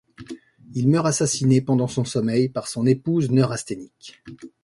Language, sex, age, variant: French, male, 50-59, Français de métropole